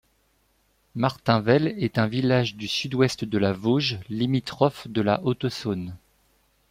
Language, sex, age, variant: French, male, 40-49, Français de métropole